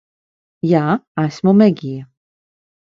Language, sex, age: Latvian, female, 30-39